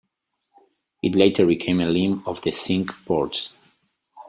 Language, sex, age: English, male, 30-39